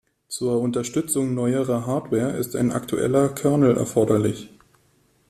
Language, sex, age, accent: German, male, 30-39, Deutschland Deutsch